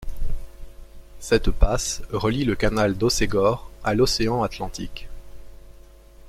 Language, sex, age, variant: French, male, 19-29, Français de métropole